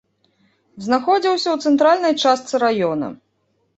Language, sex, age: Belarusian, female, 30-39